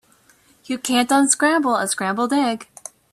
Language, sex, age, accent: English, female, 19-29, United States English